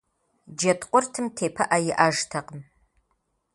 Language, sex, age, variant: Kabardian, female, 30-39, Адыгэбзэ (Къэбэрдей, Кирил, псоми зэдай)